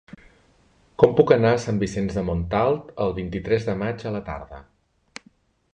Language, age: Catalan, 40-49